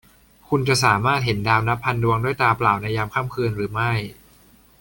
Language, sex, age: Thai, male, 19-29